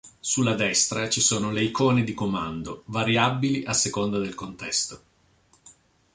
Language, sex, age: Italian, male, 50-59